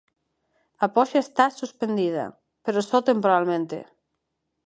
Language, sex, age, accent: Galician, female, 30-39, Neofalante